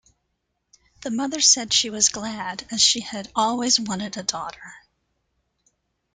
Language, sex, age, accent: English, female, 50-59, United States English